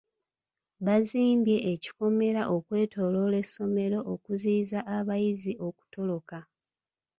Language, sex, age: Ganda, female, 30-39